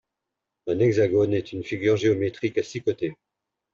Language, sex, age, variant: French, male, 40-49, Français de métropole